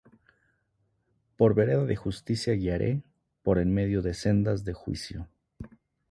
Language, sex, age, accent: Spanish, male, 30-39, México